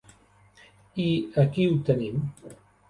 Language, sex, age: Catalan, male, 60-69